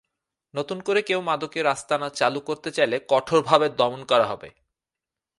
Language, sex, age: Bengali, male, 30-39